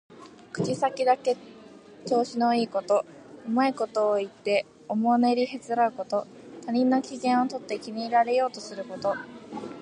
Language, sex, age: Japanese, female, 19-29